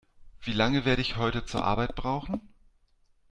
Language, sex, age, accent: German, male, 40-49, Deutschland Deutsch